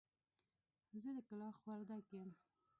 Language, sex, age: Pashto, female, 19-29